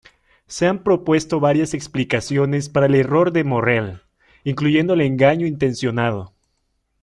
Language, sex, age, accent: Spanish, male, 19-29, México